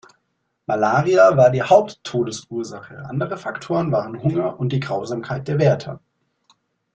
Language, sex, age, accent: German, male, 19-29, Deutschland Deutsch